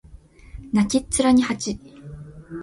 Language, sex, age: Japanese, female, 19-29